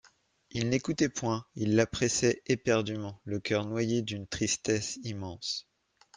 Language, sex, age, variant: French, male, 30-39, Français de métropole